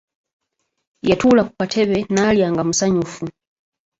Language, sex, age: Ganda, female, 19-29